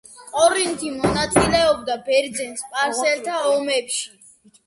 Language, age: Georgian, under 19